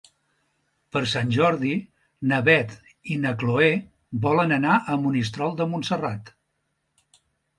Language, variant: Catalan, Central